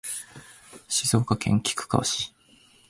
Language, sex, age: Japanese, male, 19-29